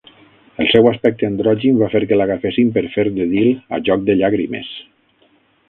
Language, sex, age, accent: Catalan, male, 40-49, valencià